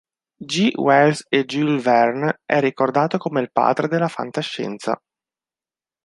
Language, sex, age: Italian, male, 19-29